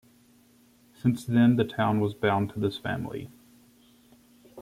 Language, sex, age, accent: English, male, 19-29, United States English